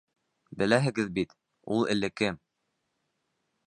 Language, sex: Bashkir, male